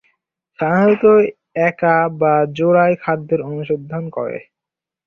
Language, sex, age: Bengali, male, under 19